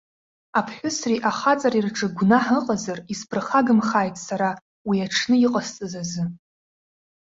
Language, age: Abkhazian, 19-29